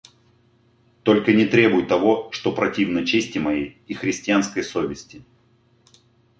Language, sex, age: Russian, male, 40-49